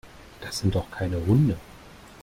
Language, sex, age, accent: German, male, 30-39, Deutschland Deutsch